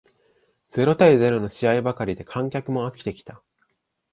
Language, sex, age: Japanese, male, 19-29